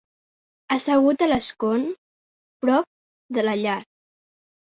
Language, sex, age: Catalan, female, 40-49